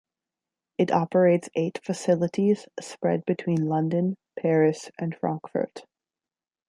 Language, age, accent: English, 30-39, United States English